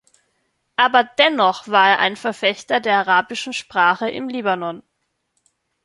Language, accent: German, Österreichisches Deutsch